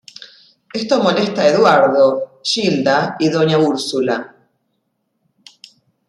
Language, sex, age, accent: Spanish, female, 50-59, Rioplatense: Argentina, Uruguay, este de Bolivia, Paraguay